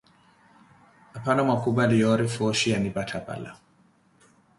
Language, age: Koti, 30-39